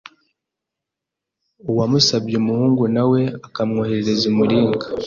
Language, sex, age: Kinyarwanda, male, 19-29